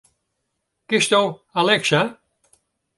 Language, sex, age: Western Frisian, male, 70-79